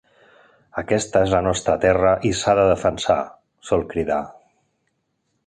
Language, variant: Catalan, Central